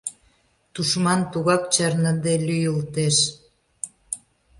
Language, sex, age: Mari, female, 60-69